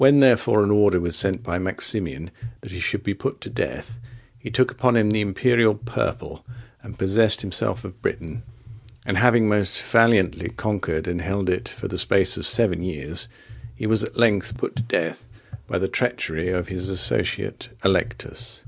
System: none